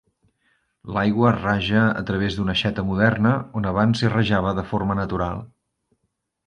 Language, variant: Catalan, Central